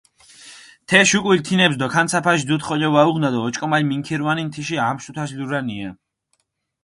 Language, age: Mingrelian, 19-29